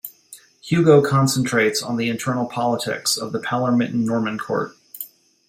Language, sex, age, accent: English, male, 40-49, United States English